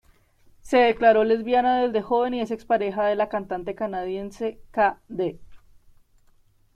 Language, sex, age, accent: Spanish, female, 19-29, Andino-Pacífico: Colombia, Perú, Ecuador, oeste de Bolivia y Venezuela andina